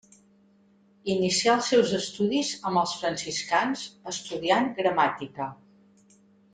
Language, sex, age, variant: Catalan, female, 50-59, Central